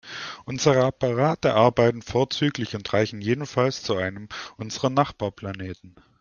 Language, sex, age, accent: German, male, 19-29, Deutschland Deutsch